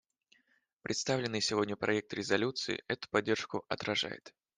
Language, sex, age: Russian, male, 19-29